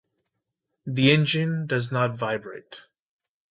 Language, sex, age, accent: English, male, 19-29, Canadian English